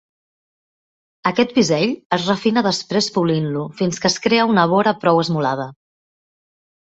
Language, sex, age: Catalan, female, 40-49